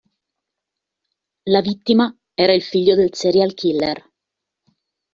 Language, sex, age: Italian, female, 40-49